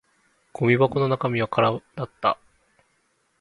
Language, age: Japanese, 19-29